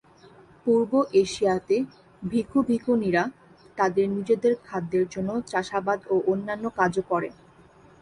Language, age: Bengali, 19-29